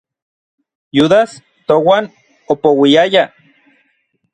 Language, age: Orizaba Nahuatl, 30-39